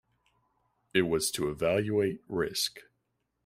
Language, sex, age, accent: English, male, 19-29, United States English